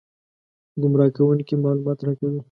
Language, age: Pashto, 19-29